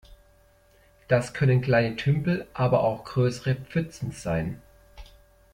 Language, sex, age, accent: German, male, 30-39, Deutschland Deutsch